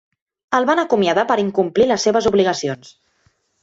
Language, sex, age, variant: Catalan, female, 19-29, Central